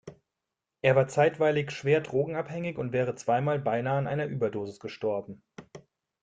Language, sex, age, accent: German, male, 30-39, Deutschland Deutsch